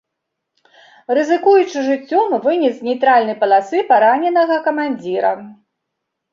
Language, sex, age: Belarusian, female, 60-69